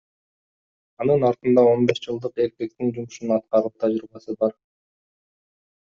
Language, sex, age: Kyrgyz, male, 40-49